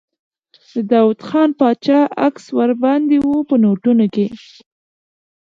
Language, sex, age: Pashto, female, 19-29